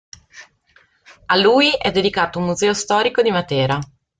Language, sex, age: Italian, female, 19-29